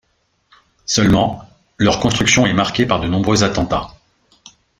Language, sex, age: French, male, 40-49